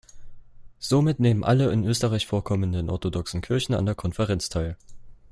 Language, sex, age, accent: German, male, under 19, Deutschland Deutsch